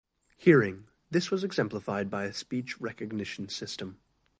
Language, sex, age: English, male, 19-29